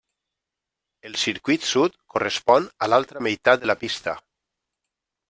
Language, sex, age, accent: Catalan, male, 40-49, valencià